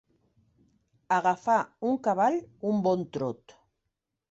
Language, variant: Catalan, Central